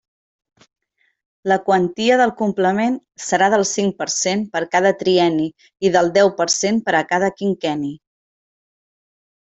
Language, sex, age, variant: Catalan, female, 30-39, Central